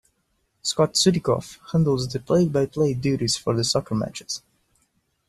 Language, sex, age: English, male, under 19